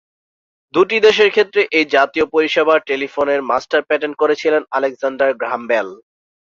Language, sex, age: Bengali, male, 19-29